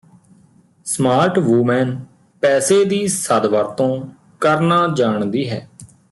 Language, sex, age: Punjabi, male, 30-39